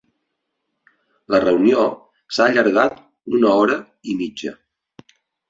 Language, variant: Catalan, Central